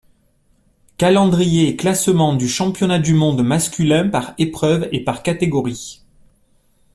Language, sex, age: French, male, 40-49